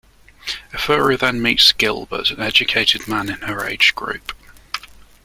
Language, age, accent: English, 19-29, England English